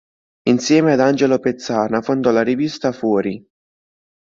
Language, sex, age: Italian, male, 19-29